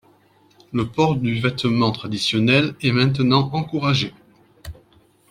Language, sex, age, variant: French, male, 30-39, Français de métropole